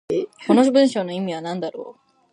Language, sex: Japanese, female